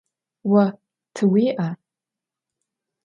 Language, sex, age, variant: Adyghe, female, 19-29, Адыгабзэ (Кирил, пстэумэ зэдыряе)